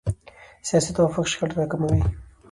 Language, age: Pashto, 19-29